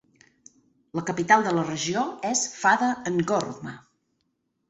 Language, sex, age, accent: Catalan, female, 30-39, Garrotxi